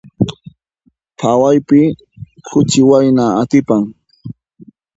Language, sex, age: Puno Quechua, male, 30-39